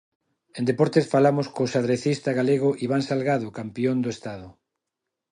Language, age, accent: Galician, 40-49, Neofalante